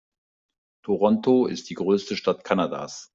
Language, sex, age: German, male, 50-59